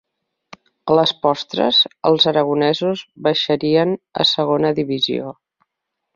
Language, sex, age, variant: Catalan, female, 40-49, Central